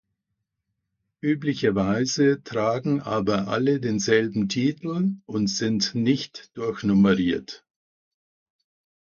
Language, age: German, 60-69